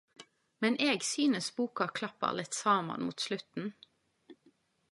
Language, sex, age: Norwegian Nynorsk, female, 30-39